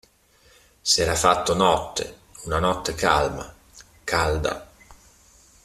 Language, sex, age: Italian, male, 50-59